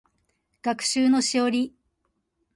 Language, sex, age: Japanese, female, 30-39